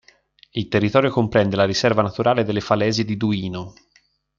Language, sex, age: Italian, male, 19-29